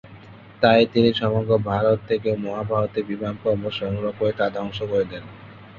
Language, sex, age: Bengali, male, under 19